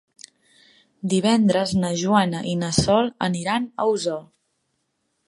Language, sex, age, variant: Catalan, female, 19-29, Central